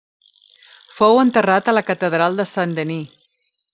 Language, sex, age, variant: Catalan, female, 40-49, Central